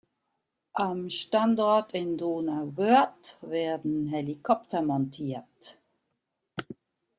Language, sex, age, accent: German, female, 60-69, Schweizerdeutsch